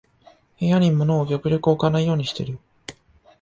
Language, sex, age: Japanese, male, 19-29